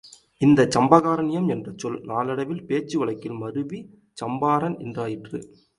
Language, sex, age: Tamil, male, 19-29